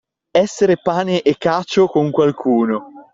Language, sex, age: Italian, male, 19-29